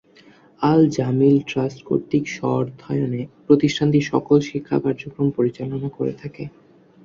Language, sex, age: Bengali, male, under 19